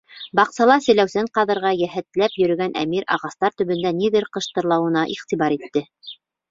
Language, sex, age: Bashkir, female, 30-39